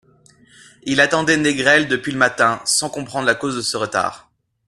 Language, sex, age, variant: French, male, 19-29, Français de métropole